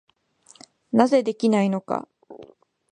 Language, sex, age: Japanese, female, 19-29